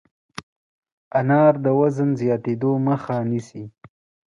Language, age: Pashto, 19-29